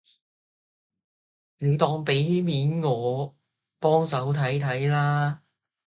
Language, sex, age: Cantonese, male, under 19